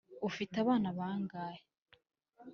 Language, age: Kinyarwanda, 19-29